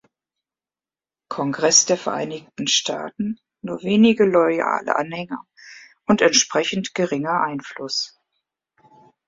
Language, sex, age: German, female, 50-59